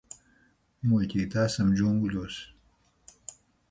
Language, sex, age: Latvian, male, 50-59